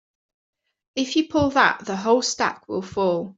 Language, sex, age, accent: English, female, 30-39, England English